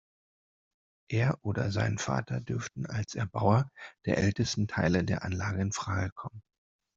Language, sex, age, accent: German, male, 40-49, Deutschland Deutsch